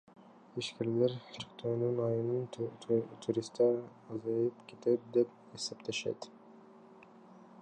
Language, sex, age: Kyrgyz, male, under 19